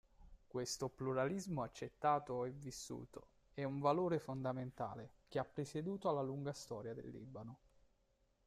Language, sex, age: Italian, male, 19-29